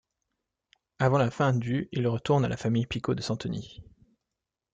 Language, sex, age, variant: French, male, 19-29, Français de métropole